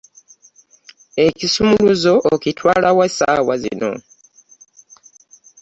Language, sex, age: Ganda, female, 50-59